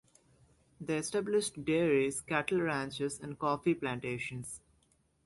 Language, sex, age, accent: English, male, 19-29, England English